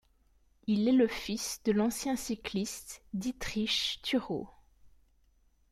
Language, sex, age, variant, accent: French, female, 19-29, Français d'Europe, Français de Belgique